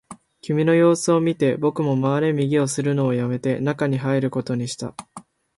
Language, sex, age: Japanese, male, 19-29